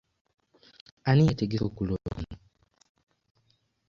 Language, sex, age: Ganda, male, 19-29